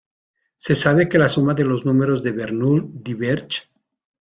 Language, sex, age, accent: Spanish, male, 50-59, México